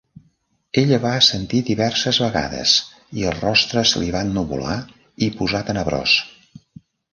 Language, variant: Catalan, Central